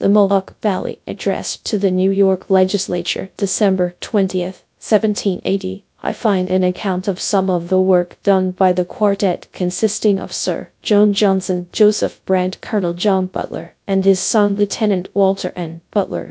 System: TTS, GradTTS